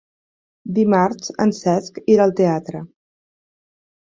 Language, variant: Catalan, Central